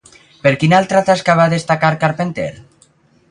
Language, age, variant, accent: Catalan, under 19, Valencià septentrional, valencià